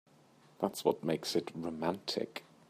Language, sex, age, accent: English, male, 40-49, England English